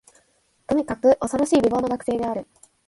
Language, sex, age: Japanese, female, 19-29